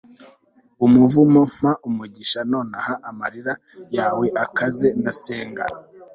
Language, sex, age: Kinyarwanda, male, 19-29